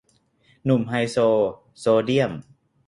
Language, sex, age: Thai, male, 19-29